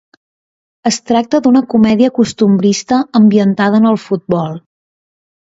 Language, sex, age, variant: Catalan, female, 19-29, Central